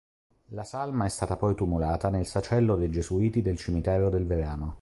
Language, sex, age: Italian, male, 30-39